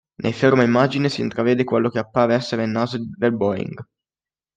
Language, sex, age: Italian, male, under 19